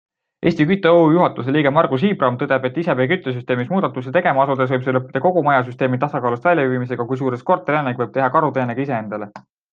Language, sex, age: Estonian, male, 19-29